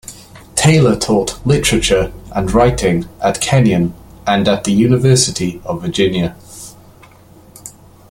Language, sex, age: English, male, 19-29